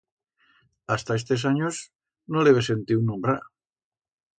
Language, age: Aragonese, 60-69